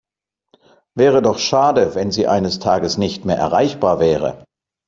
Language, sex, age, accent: German, male, 50-59, Deutschland Deutsch